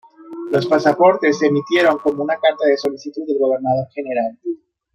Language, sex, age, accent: Spanish, male, 30-39, México